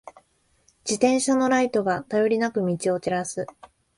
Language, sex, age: Japanese, female, 19-29